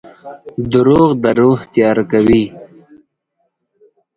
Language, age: Pashto, 19-29